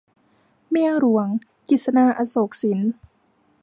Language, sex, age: Thai, female, 19-29